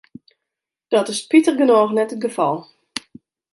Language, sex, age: Western Frisian, female, 40-49